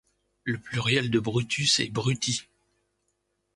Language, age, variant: French, 40-49, Français de métropole